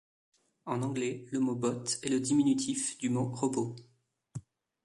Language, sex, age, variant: French, male, 19-29, Français de métropole